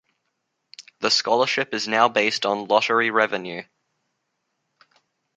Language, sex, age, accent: English, male, under 19, Australian English